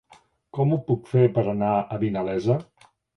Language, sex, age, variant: Catalan, male, 60-69, Central